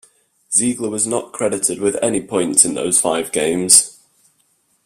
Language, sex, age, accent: English, male, 19-29, England English